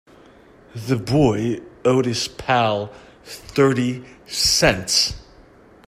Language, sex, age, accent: English, male, 40-49, United States English